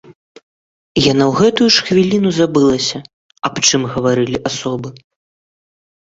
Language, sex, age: Belarusian, male, under 19